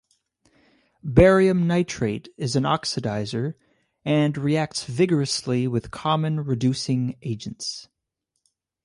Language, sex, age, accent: English, male, 19-29, United States English